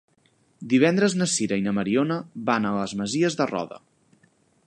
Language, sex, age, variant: Catalan, male, 19-29, Central